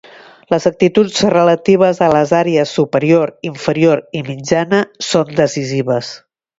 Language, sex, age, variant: Catalan, female, 50-59, Septentrional